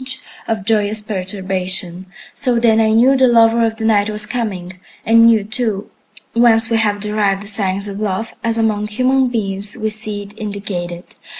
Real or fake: real